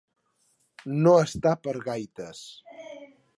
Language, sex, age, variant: Catalan, male, 40-49, Central